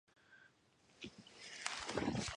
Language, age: Japanese, 19-29